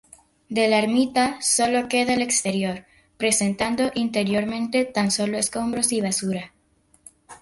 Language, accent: Spanish, Caribe: Cuba, Venezuela, Puerto Rico, República Dominicana, Panamá, Colombia caribeña, México caribeño, Costa del golfo de México